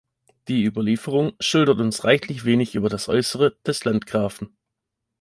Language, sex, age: German, male, 30-39